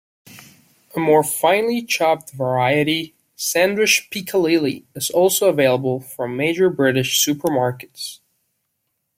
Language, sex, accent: English, male, United States English